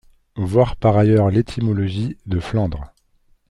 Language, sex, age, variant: French, male, 40-49, Français de métropole